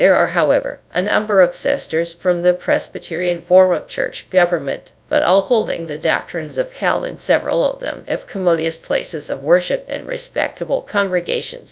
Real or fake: fake